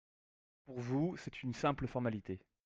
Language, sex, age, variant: French, male, 30-39, Français de métropole